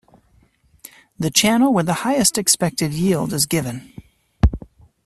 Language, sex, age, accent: English, male, 30-39, United States English